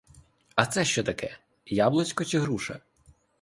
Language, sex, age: Ukrainian, male, 19-29